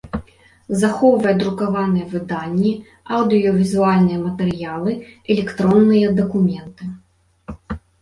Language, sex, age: Belarusian, female, 19-29